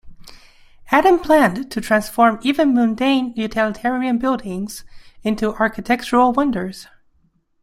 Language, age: English, 19-29